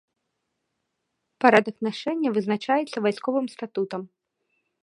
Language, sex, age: Belarusian, female, 19-29